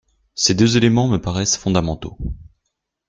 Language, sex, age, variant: French, male, 19-29, Français de métropole